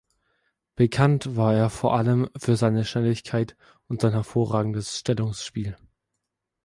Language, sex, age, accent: German, male, 19-29, Deutschland Deutsch